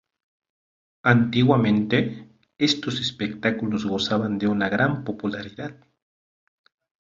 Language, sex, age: Spanish, male, 40-49